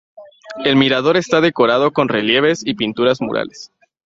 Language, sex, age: Spanish, male, 19-29